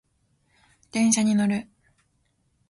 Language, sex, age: Japanese, female, 19-29